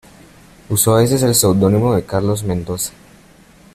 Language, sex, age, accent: Spanish, male, under 19, Andino-Pacífico: Colombia, Perú, Ecuador, oeste de Bolivia y Venezuela andina